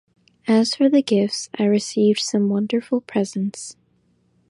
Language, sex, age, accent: English, female, under 19, United States English